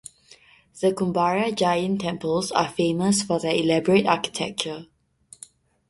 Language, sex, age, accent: English, female, 19-29, England English; Singaporean English